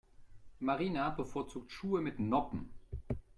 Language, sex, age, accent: German, male, 30-39, Deutschland Deutsch